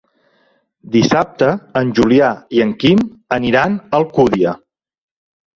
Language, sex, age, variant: Catalan, male, 40-49, Central